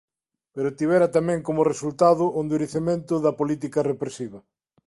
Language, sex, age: Galician, male, 40-49